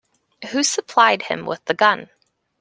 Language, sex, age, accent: English, female, 19-29, Canadian English